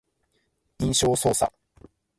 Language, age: Japanese, 30-39